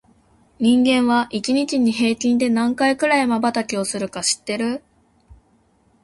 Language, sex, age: Japanese, female, 19-29